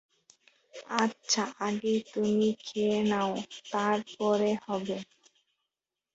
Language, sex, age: Bengali, female, 19-29